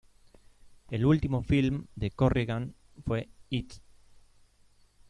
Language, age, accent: Spanish, 30-39, Rioplatense: Argentina, Uruguay, este de Bolivia, Paraguay